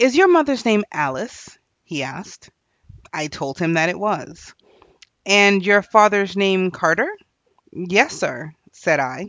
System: none